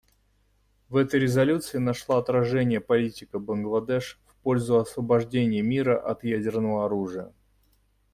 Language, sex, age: Russian, male, 30-39